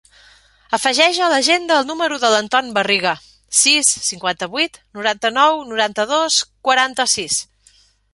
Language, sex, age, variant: Catalan, female, 40-49, Central